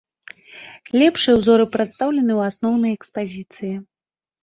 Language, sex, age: Belarusian, female, 30-39